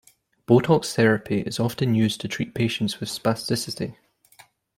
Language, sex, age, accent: English, male, 19-29, Scottish English